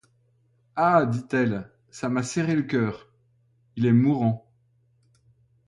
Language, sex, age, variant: French, male, 60-69, Français de métropole